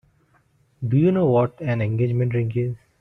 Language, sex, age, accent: English, male, 19-29, India and South Asia (India, Pakistan, Sri Lanka)